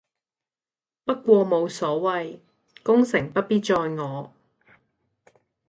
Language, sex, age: Cantonese, female, 19-29